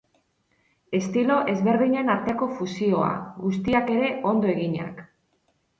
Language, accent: Basque, Mendebalekoa (Araba, Bizkaia, Gipuzkoako mendebaleko herri batzuk)